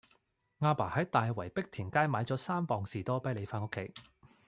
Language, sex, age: Cantonese, male, 19-29